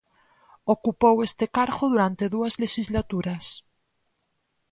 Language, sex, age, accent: Galician, female, 30-39, Atlántico (seseo e gheada)